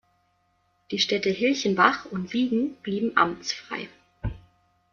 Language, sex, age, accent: German, female, 19-29, Deutschland Deutsch